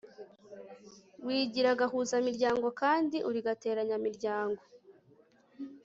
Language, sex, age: Kinyarwanda, female, 19-29